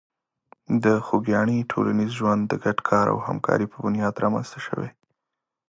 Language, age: Pashto, 19-29